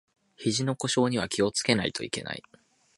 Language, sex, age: Japanese, male, 19-29